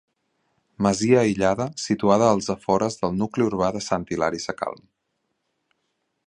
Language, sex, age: Catalan, male, 30-39